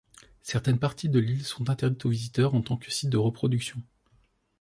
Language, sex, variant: French, male, Français de métropole